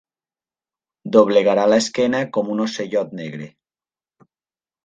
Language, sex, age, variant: Catalan, male, 40-49, Nord-Occidental